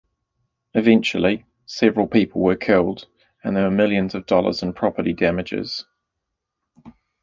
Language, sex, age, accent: English, male, 30-39, New Zealand English